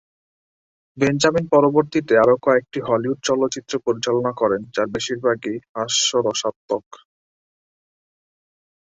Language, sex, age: Bengali, male, 19-29